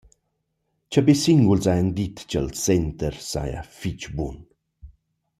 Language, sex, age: Romansh, male, 40-49